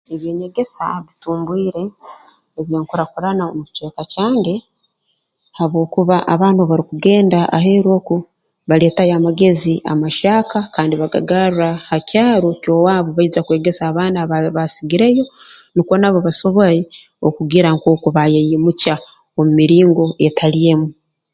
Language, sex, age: Tooro, female, 50-59